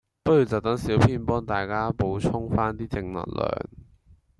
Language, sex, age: Cantonese, male, under 19